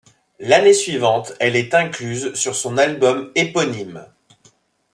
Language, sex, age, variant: French, male, 30-39, Français de métropole